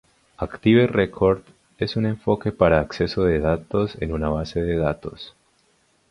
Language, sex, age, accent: Spanish, male, 30-39, Andino-Pacífico: Colombia, Perú, Ecuador, oeste de Bolivia y Venezuela andina